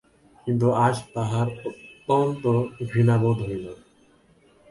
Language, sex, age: Bengali, male, 19-29